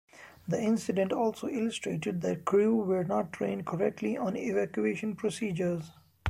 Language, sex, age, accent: English, male, 19-29, India and South Asia (India, Pakistan, Sri Lanka)